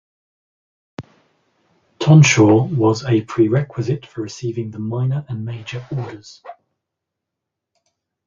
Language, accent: English, England English